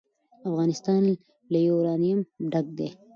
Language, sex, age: Pashto, female, 30-39